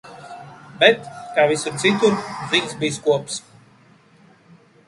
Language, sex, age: Latvian, male, 30-39